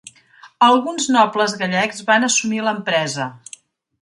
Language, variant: Catalan, Central